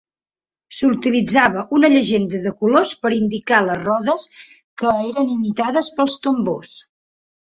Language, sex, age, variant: Catalan, female, 19-29, Central